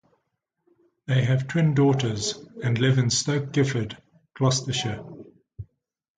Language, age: English, 60-69